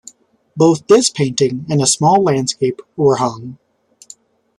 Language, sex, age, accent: English, male, 19-29, United States English